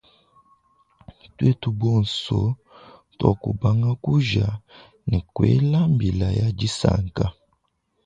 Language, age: Luba-Lulua, 19-29